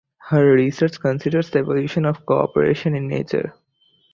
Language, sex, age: English, male, 19-29